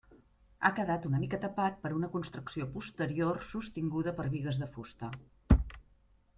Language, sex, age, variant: Catalan, female, 50-59, Central